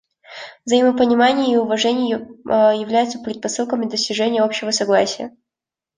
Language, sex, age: Russian, female, 19-29